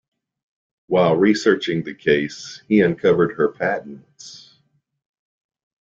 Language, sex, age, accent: English, male, 40-49, United States English